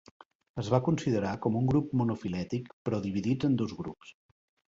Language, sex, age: Catalan, male, 50-59